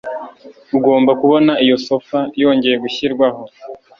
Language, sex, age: Kinyarwanda, male, 19-29